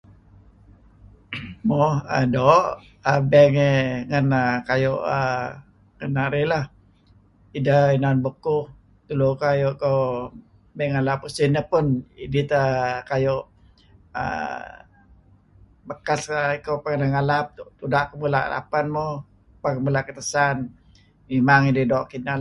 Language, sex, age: Kelabit, male, 70-79